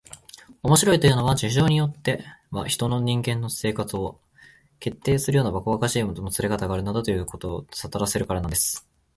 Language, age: Japanese, 19-29